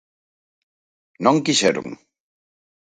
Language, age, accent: Galician, 40-49, Central (gheada)